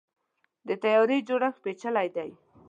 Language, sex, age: Pashto, female, 19-29